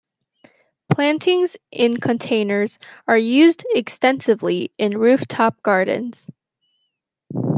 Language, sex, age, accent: English, female, under 19, United States English